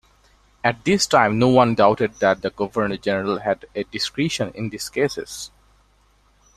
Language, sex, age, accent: English, male, 19-29, India and South Asia (India, Pakistan, Sri Lanka)